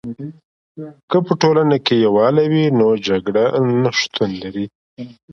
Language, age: Pashto, 19-29